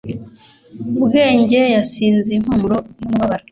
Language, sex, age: Kinyarwanda, female, 19-29